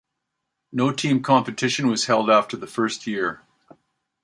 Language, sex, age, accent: English, male, 60-69, Canadian English